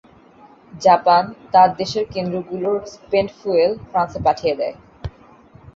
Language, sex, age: Bengali, female, 19-29